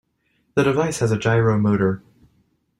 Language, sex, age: English, male, 19-29